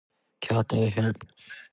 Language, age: Japanese, 19-29